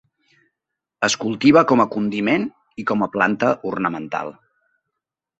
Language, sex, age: Catalan, male, 50-59